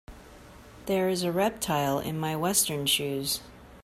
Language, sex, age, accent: English, female, 30-39, United States English